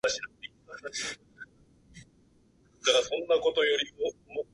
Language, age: Japanese, 30-39